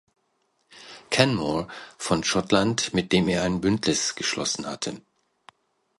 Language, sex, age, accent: German, male, 60-69, Deutschland Deutsch